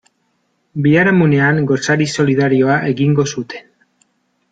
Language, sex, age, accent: Basque, male, 30-39, Mendebalekoa (Araba, Bizkaia, Gipuzkoako mendebaleko herri batzuk)